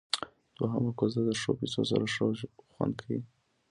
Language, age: Pashto, under 19